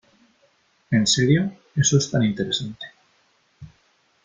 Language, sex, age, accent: Spanish, male, 30-39, España: Norte peninsular (Asturias, Castilla y León, Cantabria, País Vasco, Navarra, Aragón, La Rioja, Guadalajara, Cuenca)